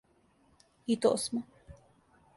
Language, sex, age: Serbian, female, 19-29